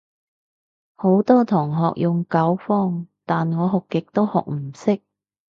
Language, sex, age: Cantonese, female, 30-39